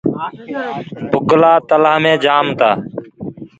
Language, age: Gurgula, 30-39